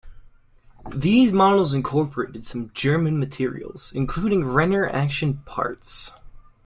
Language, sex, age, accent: English, male, under 19, United States English